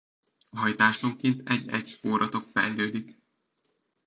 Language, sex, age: Hungarian, male, 19-29